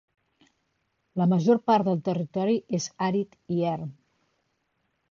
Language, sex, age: Catalan, female, 50-59